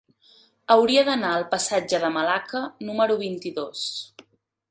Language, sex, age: Catalan, female, 19-29